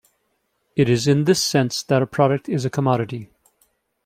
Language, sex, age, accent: English, male, 40-49, United States English